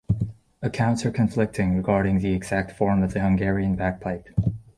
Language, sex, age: English, male, 19-29